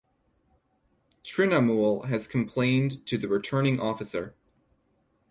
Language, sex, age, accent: English, male, 19-29, United States English